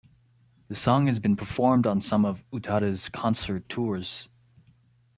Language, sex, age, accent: English, male, 19-29, United States English